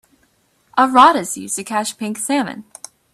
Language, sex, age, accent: English, female, 19-29, United States English